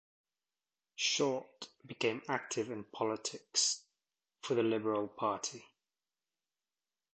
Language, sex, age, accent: English, male, 30-39, England English